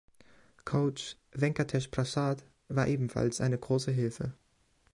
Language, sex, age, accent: German, male, 19-29, Deutschland Deutsch